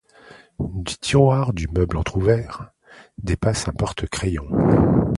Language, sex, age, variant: French, male, 50-59, Français de métropole